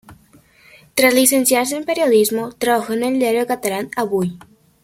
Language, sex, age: Spanish, female, 19-29